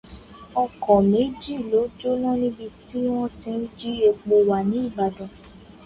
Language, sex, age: Yoruba, female, 19-29